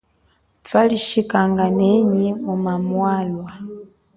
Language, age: Chokwe, 40-49